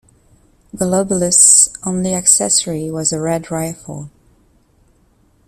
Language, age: English, 19-29